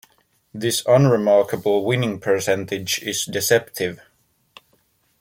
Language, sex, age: English, male, 19-29